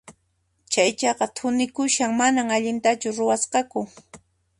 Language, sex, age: Puno Quechua, female, 40-49